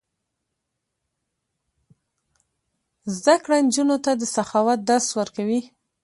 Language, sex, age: Pashto, female, 19-29